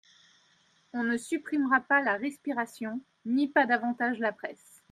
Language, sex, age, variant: French, female, 30-39, Français de métropole